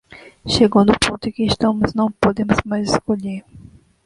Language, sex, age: Portuguese, female, 30-39